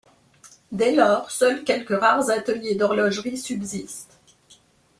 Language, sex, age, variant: French, female, 50-59, Français de métropole